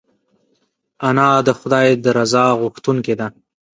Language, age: Pashto, 19-29